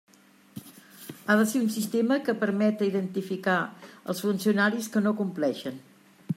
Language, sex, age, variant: Catalan, female, 70-79, Central